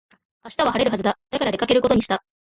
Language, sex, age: Japanese, female, 19-29